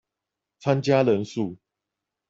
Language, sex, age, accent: Chinese, male, 30-39, 出生地：新北市